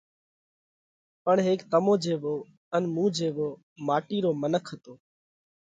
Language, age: Parkari Koli, 19-29